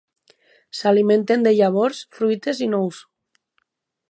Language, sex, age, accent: Catalan, female, 19-29, valencià